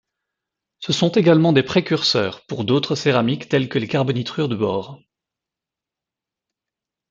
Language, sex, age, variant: French, male, 30-39, Français de métropole